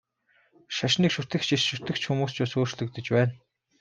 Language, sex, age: Mongolian, male, 19-29